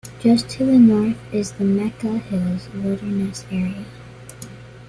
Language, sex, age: English, female, under 19